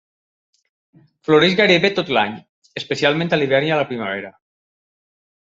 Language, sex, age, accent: Catalan, male, 40-49, valencià